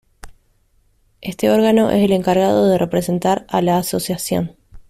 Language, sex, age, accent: Spanish, female, 19-29, Rioplatense: Argentina, Uruguay, este de Bolivia, Paraguay